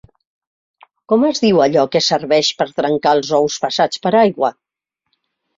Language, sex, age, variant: Catalan, female, 60-69, Central